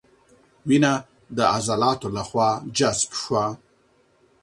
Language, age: Pashto, 40-49